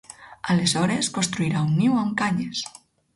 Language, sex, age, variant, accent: Catalan, female, 40-49, Alacantí, valencià